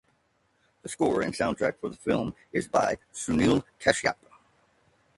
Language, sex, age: English, male, 40-49